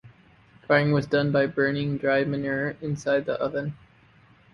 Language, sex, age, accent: English, male, 30-39, United States English